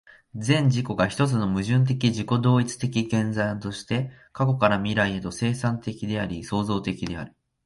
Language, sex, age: Japanese, male, 19-29